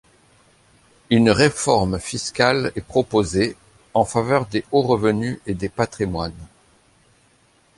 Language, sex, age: French, male, 50-59